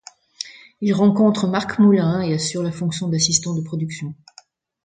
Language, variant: French, Français de métropole